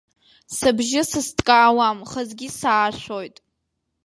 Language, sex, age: Abkhazian, female, under 19